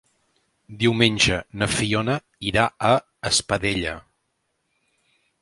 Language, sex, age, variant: Catalan, male, 40-49, Central